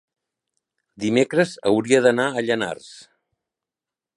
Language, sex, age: Catalan, male, 60-69